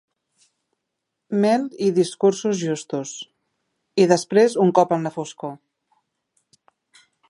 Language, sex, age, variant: Catalan, female, 30-39, Central